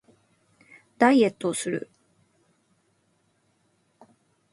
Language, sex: Japanese, female